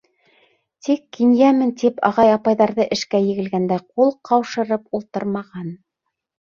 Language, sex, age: Bashkir, female, 30-39